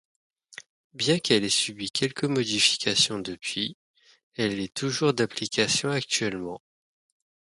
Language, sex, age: French, male, 19-29